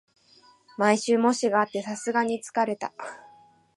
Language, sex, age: Japanese, female, 19-29